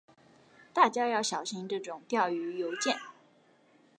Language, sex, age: Chinese, female, 19-29